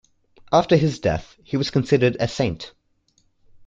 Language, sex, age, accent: English, male, under 19, Australian English